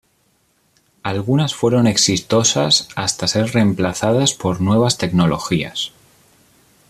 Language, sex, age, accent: Spanish, male, 19-29, España: Centro-Sur peninsular (Madrid, Toledo, Castilla-La Mancha)